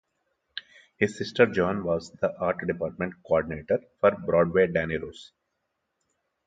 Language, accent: English, India and South Asia (India, Pakistan, Sri Lanka)